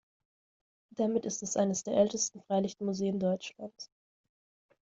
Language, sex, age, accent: German, female, 19-29, Deutschland Deutsch